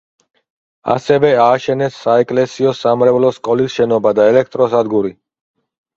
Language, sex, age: Georgian, male, 30-39